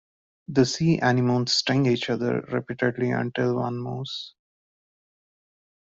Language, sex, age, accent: English, male, 19-29, India and South Asia (India, Pakistan, Sri Lanka)